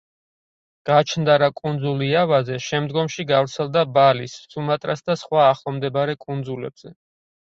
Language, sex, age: Georgian, male, 30-39